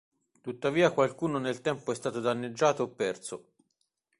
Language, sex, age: Italian, male, 40-49